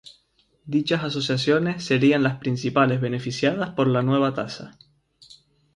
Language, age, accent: Spanish, 19-29, España: Islas Canarias